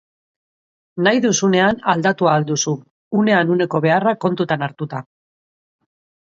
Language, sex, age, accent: Basque, female, 40-49, Mendebalekoa (Araba, Bizkaia, Gipuzkoako mendebaleko herri batzuk)